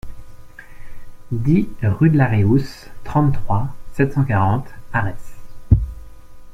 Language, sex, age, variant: French, male, 30-39, Français de métropole